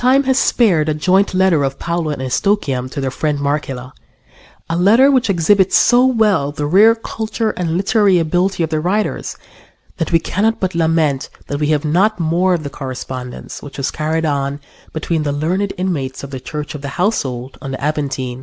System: none